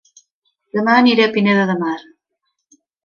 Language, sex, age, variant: Catalan, female, 60-69, Central